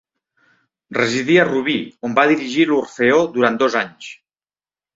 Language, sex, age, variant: Catalan, male, 50-59, Central